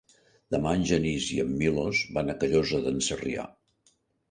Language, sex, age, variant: Catalan, male, 70-79, Central